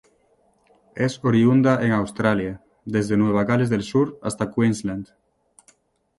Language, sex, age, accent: Spanish, male, 30-39, España: Norte peninsular (Asturias, Castilla y León, Cantabria, País Vasco, Navarra, Aragón, La Rioja, Guadalajara, Cuenca)